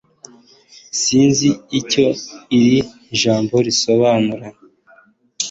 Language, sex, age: Kinyarwanda, male, 19-29